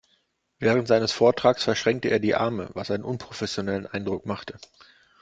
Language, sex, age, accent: German, male, 40-49, Deutschland Deutsch